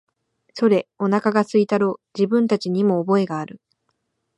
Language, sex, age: Japanese, female, 19-29